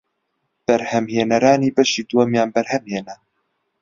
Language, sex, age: Central Kurdish, male, under 19